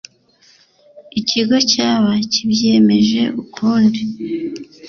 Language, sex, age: Kinyarwanda, female, 19-29